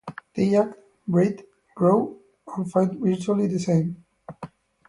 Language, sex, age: English, male, 19-29